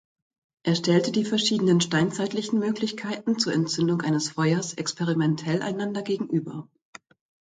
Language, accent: German, Deutschland Deutsch